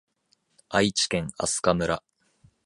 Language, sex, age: Japanese, male, 19-29